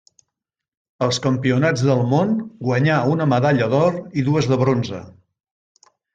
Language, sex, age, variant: Catalan, male, 70-79, Central